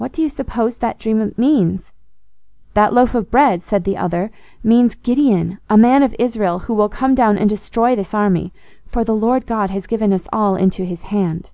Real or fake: real